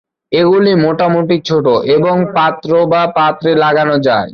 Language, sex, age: Bengali, male, 19-29